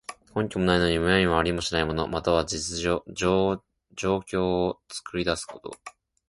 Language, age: Japanese, 19-29